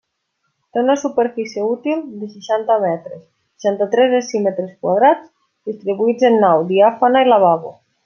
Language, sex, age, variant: Catalan, female, 19-29, Nord-Occidental